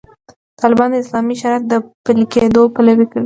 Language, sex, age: Pashto, female, under 19